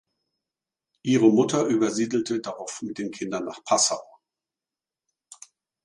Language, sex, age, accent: German, male, 50-59, Deutschland Deutsch